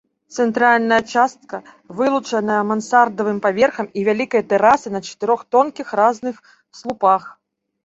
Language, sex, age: Belarusian, female, 40-49